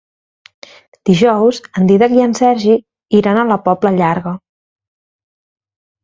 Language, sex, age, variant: Catalan, female, 30-39, Central